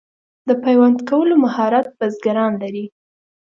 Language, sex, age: Pashto, female, under 19